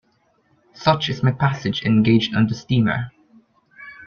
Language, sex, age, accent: English, male, under 19, Filipino